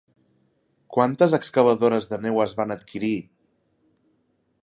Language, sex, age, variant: Catalan, male, 19-29, Septentrional